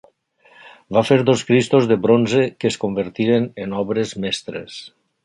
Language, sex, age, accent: Catalan, male, 60-69, valencià